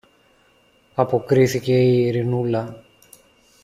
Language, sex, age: Greek, male, 40-49